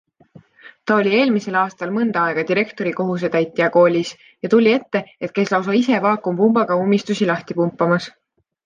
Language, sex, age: Estonian, female, 19-29